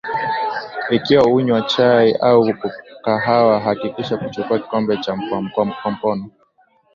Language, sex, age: Swahili, male, 19-29